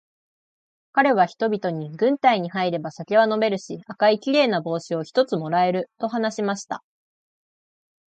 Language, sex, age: Japanese, female, 19-29